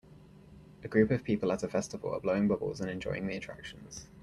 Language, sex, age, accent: English, male, 19-29, England English